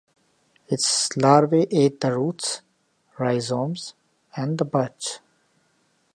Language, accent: English, India and South Asia (India, Pakistan, Sri Lanka)